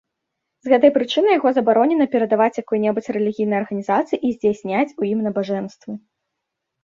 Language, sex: Belarusian, female